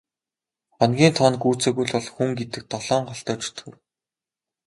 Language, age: Mongolian, 19-29